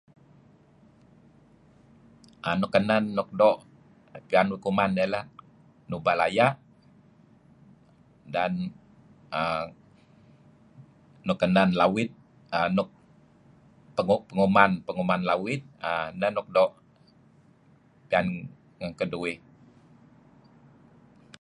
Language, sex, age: Kelabit, male, 50-59